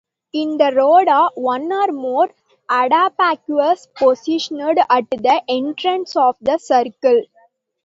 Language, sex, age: English, female, 19-29